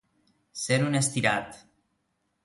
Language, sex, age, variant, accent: Catalan, male, 19-29, Valencià central, valencià